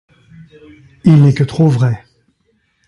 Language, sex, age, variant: French, male, 70-79, Français de métropole